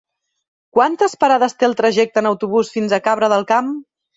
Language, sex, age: Catalan, female, 30-39